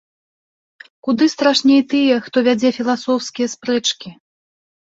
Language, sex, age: Belarusian, female, 30-39